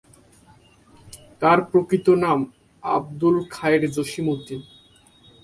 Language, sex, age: Bengali, male, 19-29